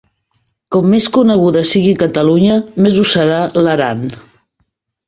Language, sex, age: Catalan, female, 40-49